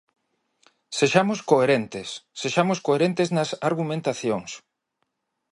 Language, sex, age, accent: Galician, male, 40-49, Normativo (estándar)